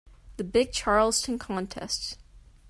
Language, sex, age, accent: English, female, 19-29, United States English